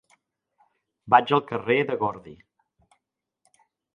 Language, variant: Catalan, Central